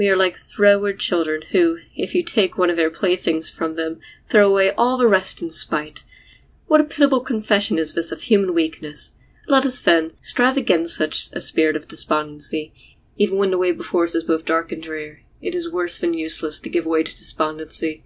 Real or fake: real